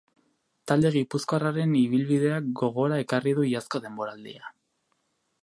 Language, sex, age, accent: Basque, male, 19-29, Erdialdekoa edo Nafarra (Gipuzkoa, Nafarroa)